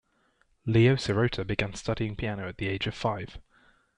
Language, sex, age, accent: English, male, 19-29, England English